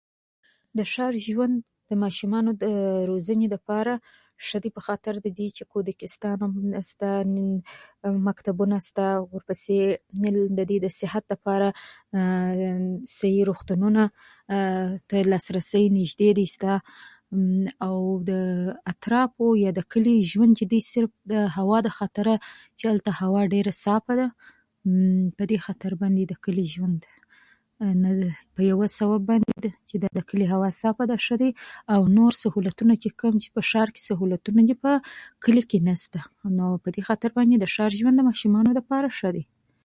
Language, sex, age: Pashto, female, 19-29